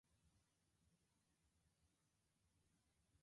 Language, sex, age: English, female, 19-29